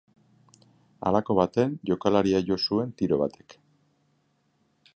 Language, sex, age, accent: Basque, male, 40-49, Mendebalekoa (Araba, Bizkaia, Gipuzkoako mendebaleko herri batzuk)